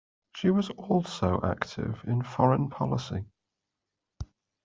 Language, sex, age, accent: English, male, 30-39, England English